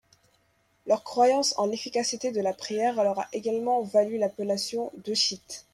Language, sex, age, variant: French, female, under 19, Français de métropole